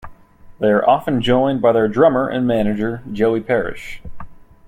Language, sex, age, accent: English, male, 30-39, United States English